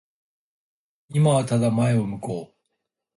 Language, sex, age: Japanese, male, 19-29